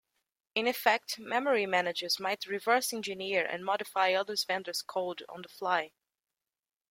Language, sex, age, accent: English, female, 19-29, Welsh English